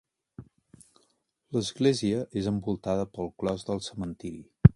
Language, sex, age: Catalan, male, 40-49